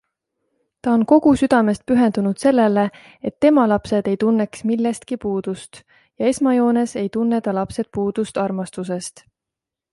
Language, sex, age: Estonian, female, 30-39